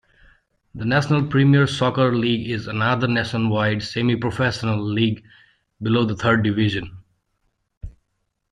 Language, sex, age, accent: English, male, 19-29, United States English